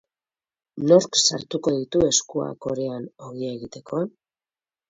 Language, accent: Basque, Mendebalekoa (Araba, Bizkaia, Gipuzkoako mendebaleko herri batzuk)